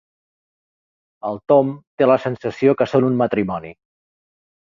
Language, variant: Catalan, Central